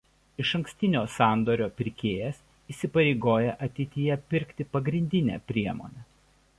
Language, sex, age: Lithuanian, male, 30-39